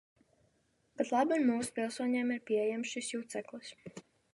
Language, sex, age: Latvian, female, under 19